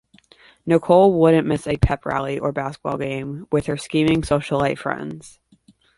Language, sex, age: English, female, 19-29